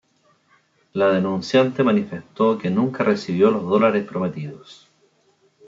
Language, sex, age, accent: Spanish, male, 30-39, Chileno: Chile, Cuyo